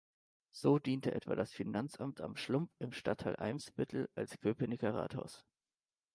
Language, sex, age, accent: German, male, 19-29, Deutschland Deutsch